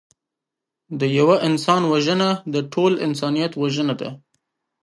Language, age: Pashto, 19-29